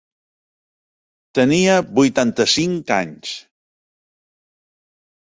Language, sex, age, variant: Catalan, male, 60-69, Central